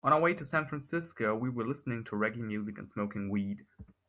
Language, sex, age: English, male, 19-29